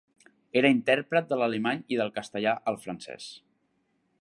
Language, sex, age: Catalan, male, 19-29